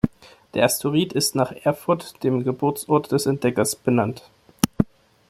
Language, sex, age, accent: German, male, 19-29, Deutschland Deutsch